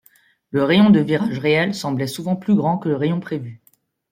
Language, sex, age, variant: French, female, 30-39, Français de métropole